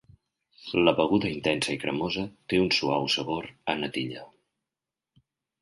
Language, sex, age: Catalan, male, 19-29